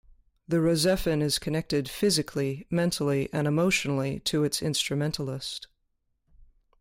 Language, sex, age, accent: English, female, 30-39, United States English